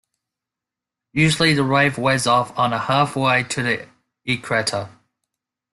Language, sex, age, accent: English, male, 19-29, Australian English